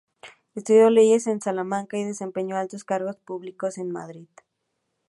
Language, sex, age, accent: Spanish, female, under 19, México